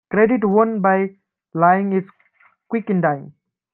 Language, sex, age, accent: English, male, 19-29, India and South Asia (India, Pakistan, Sri Lanka)